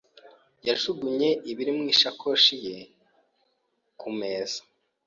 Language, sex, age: Kinyarwanda, male, 19-29